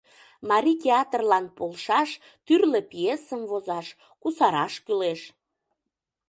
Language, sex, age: Mari, female, 30-39